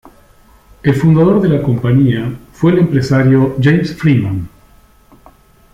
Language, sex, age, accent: Spanish, male, 50-59, Rioplatense: Argentina, Uruguay, este de Bolivia, Paraguay